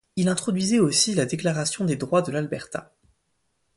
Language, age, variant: French, 19-29, Français de métropole